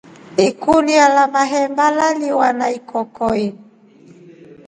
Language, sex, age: Rombo, female, 40-49